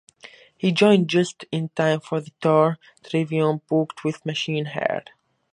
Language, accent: English, United States English